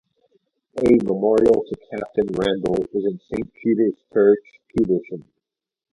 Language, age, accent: English, 40-49, United States English